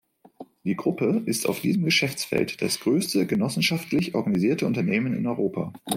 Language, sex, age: German, male, 19-29